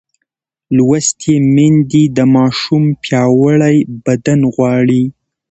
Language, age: Pashto, 19-29